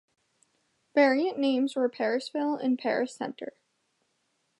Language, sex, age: English, female, 19-29